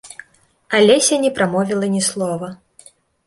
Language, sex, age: Belarusian, female, 19-29